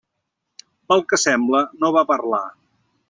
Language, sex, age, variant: Catalan, male, 50-59, Central